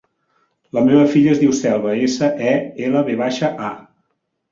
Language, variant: Catalan, Central